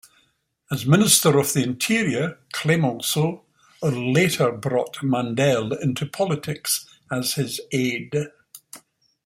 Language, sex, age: English, male, 70-79